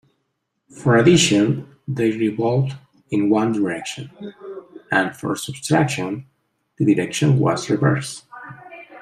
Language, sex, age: English, male, 40-49